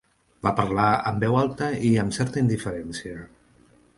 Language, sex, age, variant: Catalan, male, 50-59, Central